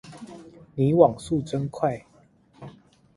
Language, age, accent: Chinese, 19-29, 出生地：彰化縣